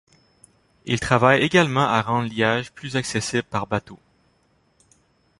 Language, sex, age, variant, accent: French, male, 30-39, Français d'Amérique du Nord, Français du Canada